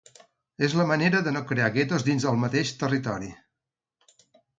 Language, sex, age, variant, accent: Catalan, male, 50-59, Central, central